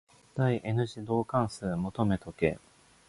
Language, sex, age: Japanese, male, 19-29